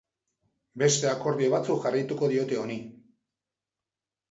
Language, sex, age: Basque, male, 50-59